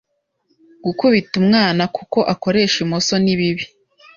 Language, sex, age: Kinyarwanda, female, 19-29